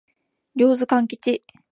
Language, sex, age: Japanese, female, 19-29